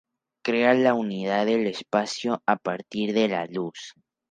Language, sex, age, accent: Spanish, male, under 19, México